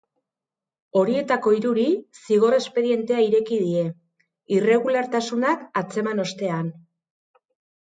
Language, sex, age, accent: Basque, female, 40-49, Erdialdekoa edo Nafarra (Gipuzkoa, Nafarroa)